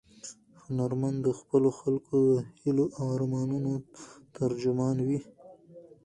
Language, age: Pashto, 19-29